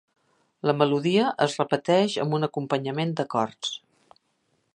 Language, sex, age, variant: Catalan, female, 60-69, Central